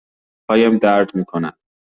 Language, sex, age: Persian, male, 19-29